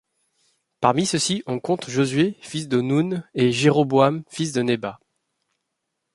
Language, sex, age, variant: French, male, 30-39, Français de métropole